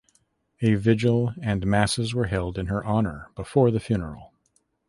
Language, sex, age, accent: English, male, 50-59, Canadian English